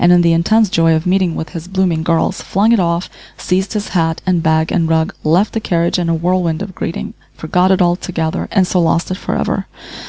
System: none